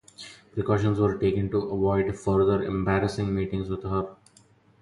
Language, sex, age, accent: English, male, 30-39, India and South Asia (India, Pakistan, Sri Lanka)